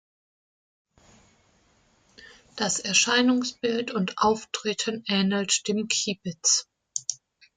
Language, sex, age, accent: German, female, 19-29, Deutschland Deutsch